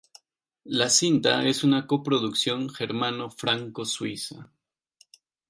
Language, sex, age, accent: Spanish, male, 19-29, Andino-Pacífico: Colombia, Perú, Ecuador, oeste de Bolivia y Venezuela andina